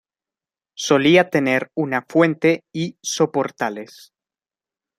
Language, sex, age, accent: Spanish, male, 19-29, México